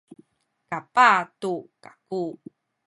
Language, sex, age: Sakizaya, female, 30-39